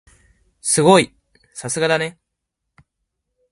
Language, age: Japanese, 19-29